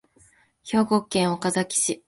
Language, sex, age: Japanese, female, 19-29